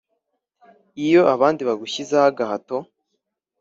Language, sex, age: Kinyarwanda, male, 19-29